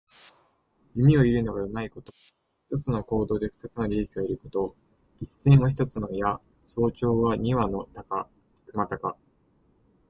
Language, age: Japanese, 19-29